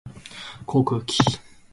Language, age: Japanese, 19-29